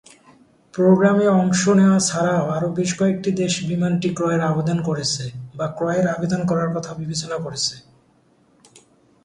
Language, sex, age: Bengali, male, 19-29